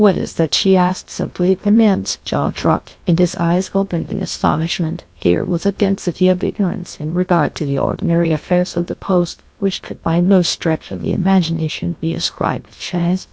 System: TTS, GlowTTS